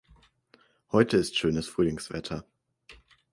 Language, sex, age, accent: German, male, under 19, Deutschland Deutsch